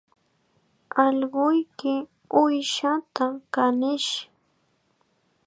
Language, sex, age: Chiquián Ancash Quechua, female, 19-29